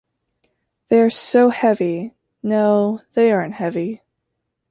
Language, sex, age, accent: English, female, under 19, United States English